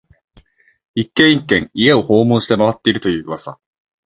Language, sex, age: Japanese, male, 19-29